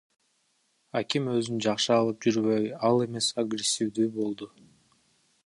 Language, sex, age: Kyrgyz, male, 19-29